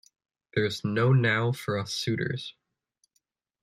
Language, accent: English, United States English